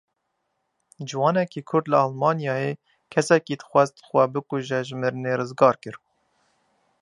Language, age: Kurdish, 19-29